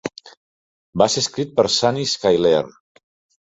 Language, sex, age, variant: Catalan, male, 40-49, Central